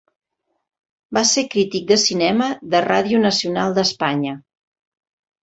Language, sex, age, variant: Catalan, female, 60-69, Central